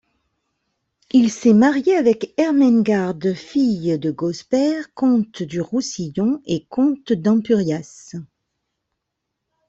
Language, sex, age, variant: French, female, 50-59, Français de métropole